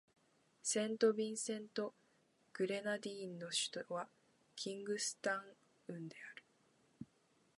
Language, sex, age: Japanese, female, under 19